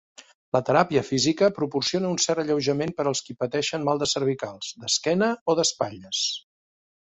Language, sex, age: Catalan, male, 50-59